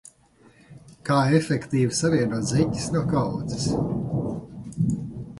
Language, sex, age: Latvian, male, 50-59